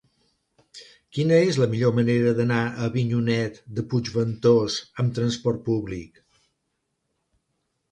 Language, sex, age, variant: Catalan, male, 60-69, Central